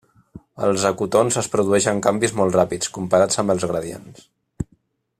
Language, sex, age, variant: Catalan, male, 30-39, Central